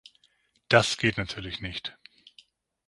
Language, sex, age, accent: German, male, 50-59, Deutschland Deutsch; Süddeutsch